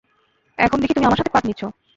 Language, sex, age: Bengali, female, 19-29